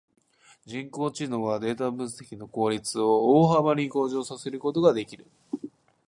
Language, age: Japanese, 19-29